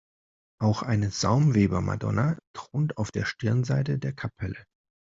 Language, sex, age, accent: German, male, 40-49, Deutschland Deutsch